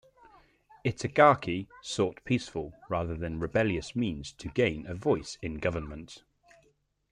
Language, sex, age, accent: English, male, 30-39, England English